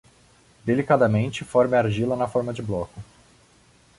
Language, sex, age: Portuguese, male, 19-29